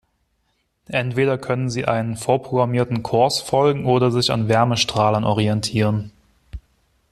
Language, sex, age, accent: German, male, 19-29, Deutschland Deutsch